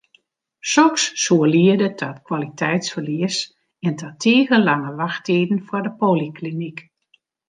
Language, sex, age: Western Frisian, female, 60-69